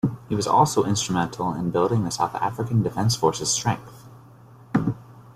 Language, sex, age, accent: English, male, 19-29, United States English